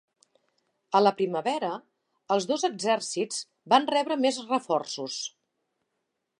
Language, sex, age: Catalan, female, 50-59